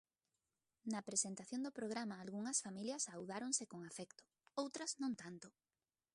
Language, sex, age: Galician, female, 30-39